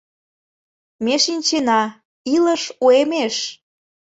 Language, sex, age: Mari, female, 19-29